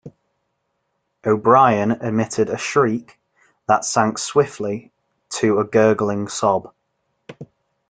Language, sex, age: English, male, 19-29